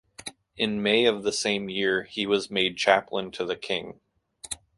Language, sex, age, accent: English, male, 30-39, United States English